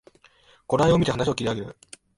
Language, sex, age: Japanese, male, 19-29